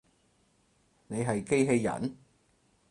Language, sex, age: Cantonese, male, 30-39